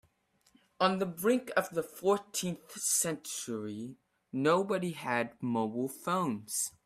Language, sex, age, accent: English, male, under 19, United States English